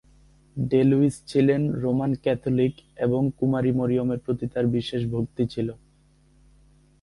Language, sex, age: Bengali, male, 19-29